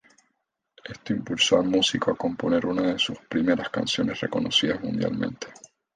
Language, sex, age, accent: Spanish, male, 19-29, Caribe: Cuba, Venezuela, Puerto Rico, República Dominicana, Panamá, Colombia caribeña, México caribeño, Costa del golfo de México